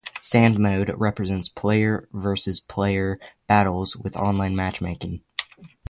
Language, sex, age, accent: English, male, under 19, United States English